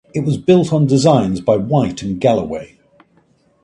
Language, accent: English, England English